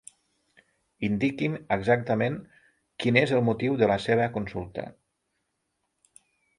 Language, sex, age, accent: Catalan, male, 40-49, Lleidatà